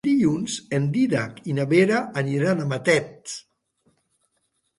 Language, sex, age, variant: Catalan, male, 60-69, Septentrional